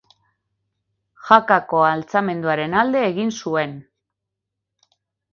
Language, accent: Basque, Mendebalekoa (Araba, Bizkaia, Gipuzkoako mendebaleko herri batzuk)